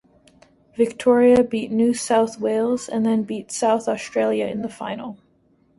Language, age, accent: English, 19-29, United States English